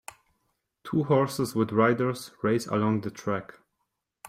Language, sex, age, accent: English, male, 19-29, United States English